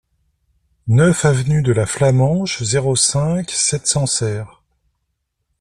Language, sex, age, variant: French, male, 50-59, Français de métropole